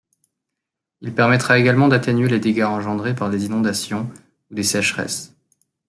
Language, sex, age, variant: French, male, 19-29, Français de métropole